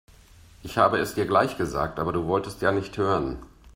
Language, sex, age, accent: German, male, 50-59, Deutschland Deutsch